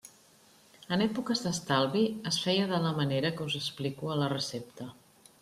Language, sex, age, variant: Catalan, female, 50-59, Central